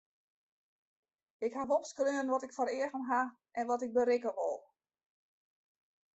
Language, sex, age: Western Frisian, female, 50-59